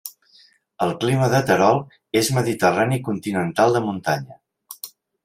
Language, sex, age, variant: Catalan, male, 40-49, Central